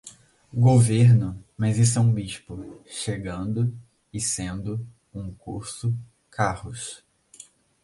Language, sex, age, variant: Portuguese, male, under 19, Portuguese (Brasil)